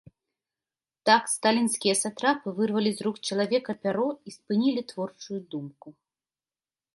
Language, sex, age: Belarusian, female, 30-39